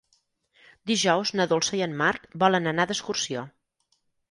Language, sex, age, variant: Catalan, female, 50-59, Central